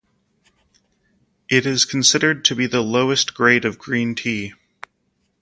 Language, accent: English, Canadian English